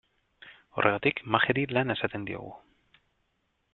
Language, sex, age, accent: Basque, male, 30-39, Mendebalekoa (Araba, Bizkaia, Gipuzkoako mendebaleko herri batzuk)